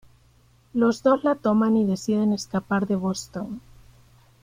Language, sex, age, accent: Spanish, female, 30-39, América central